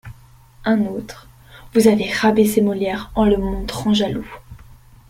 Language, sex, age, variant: French, female, under 19, Français de métropole